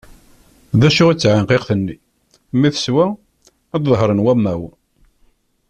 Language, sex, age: Kabyle, male, 50-59